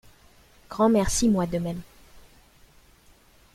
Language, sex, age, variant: French, female, 19-29, Français de métropole